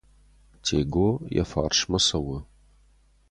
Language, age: Ossetic, 30-39